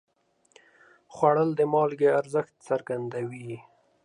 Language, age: Pashto, 30-39